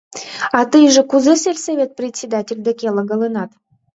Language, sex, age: Mari, female, 19-29